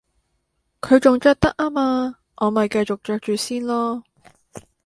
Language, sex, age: Cantonese, female, 19-29